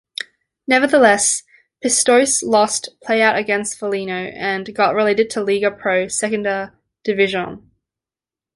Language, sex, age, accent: English, female, 19-29, Australian English